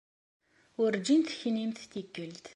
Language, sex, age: Kabyle, female, 30-39